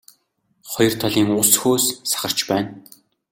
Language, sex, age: Mongolian, male, 19-29